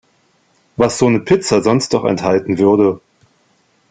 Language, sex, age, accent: German, male, 40-49, Deutschland Deutsch